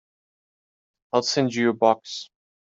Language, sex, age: English, male, 19-29